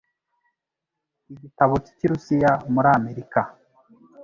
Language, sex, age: Kinyarwanda, male, 30-39